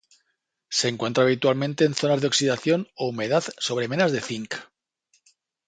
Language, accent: Spanish, España: Norte peninsular (Asturias, Castilla y León, Cantabria, País Vasco, Navarra, Aragón, La Rioja, Guadalajara, Cuenca)